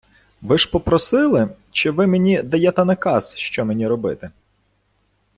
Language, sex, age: Ukrainian, male, 40-49